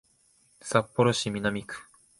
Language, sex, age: Japanese, male, 19-29